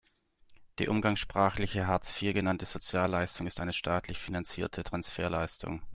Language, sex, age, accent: German, male, 30-39, Deutschland Deutsch